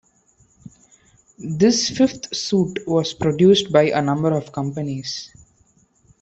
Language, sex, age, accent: English, male, 19-29, India and South Asia (India, Pakistan, Sri Lanka)